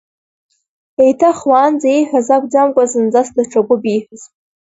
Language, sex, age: Abkhazian, female, 30-39